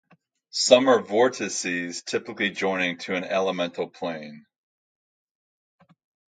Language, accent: English, United States English